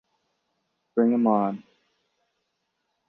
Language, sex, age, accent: English, male, 30-39, United States English